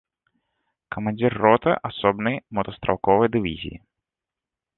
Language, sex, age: Belarusian, male, 19-29